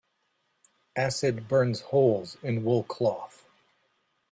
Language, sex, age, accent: English, male, 50-59, Canadian English